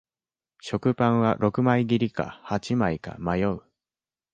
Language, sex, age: Japanese, male, 19-29